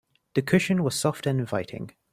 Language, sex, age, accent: English, male, 19-29, England English